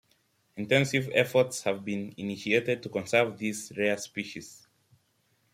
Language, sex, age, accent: English, male, under 19, England English